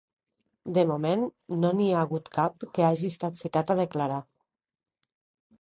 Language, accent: Catalan, valencià